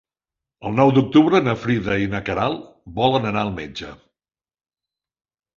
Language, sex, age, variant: Catalan, male, 60-69, Central